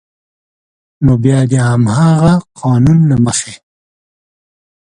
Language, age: Pashto, 70-79